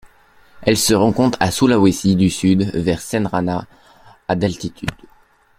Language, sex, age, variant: French, male, 19-29, Français de métropole